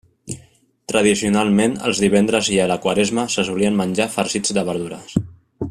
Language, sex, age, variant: Catalan, male, 30-39, Central